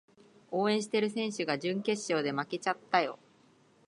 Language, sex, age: Japanese, female, 19-29